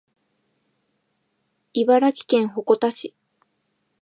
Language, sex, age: Japanese, female, 19-29